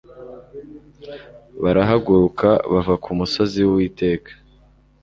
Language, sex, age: Kinyarwanda, male, 19-29